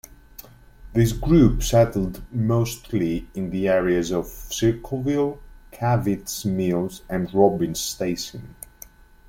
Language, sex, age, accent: English, male, 30-39, England English